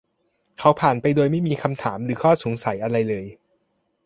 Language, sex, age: Thai, male, 30-39